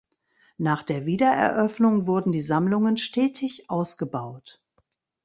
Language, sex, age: German, female, 60-69